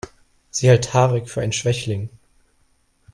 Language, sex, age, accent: German, male, 19-29, Deutschland Deutsch